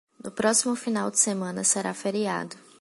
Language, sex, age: Portuguese, female, 19-29